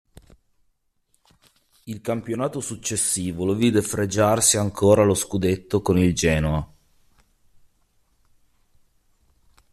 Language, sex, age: Italian, male, 40-49